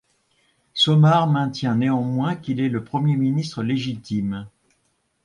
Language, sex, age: French, male, 70-79